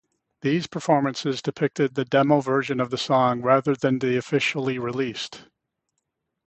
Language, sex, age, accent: English, male, 60-69, United States English